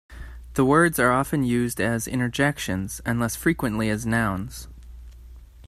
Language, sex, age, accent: English, male, 19-29, United States English